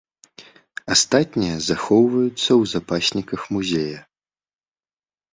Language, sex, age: Belarusian, male, 19-29